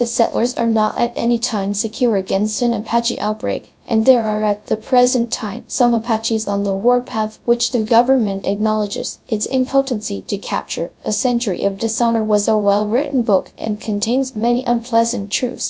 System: TTS, GradTTS